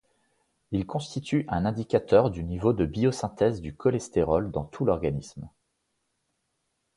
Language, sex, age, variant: French, male, 30-39, Français de métropole